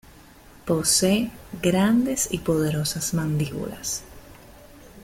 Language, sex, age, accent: Spanish, female, 19-29, Caribe: Cuba, Venezuela, Puerto Rico, República Dominicana, Panamá, Colombia caribeña, México caribeño, Costa del golfo de México